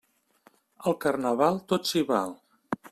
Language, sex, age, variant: Catalan, male, 50-59, Central